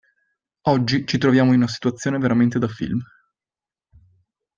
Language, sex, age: Italian, male, 19-29